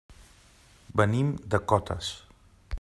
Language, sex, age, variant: Catalan, male, 40-49, Central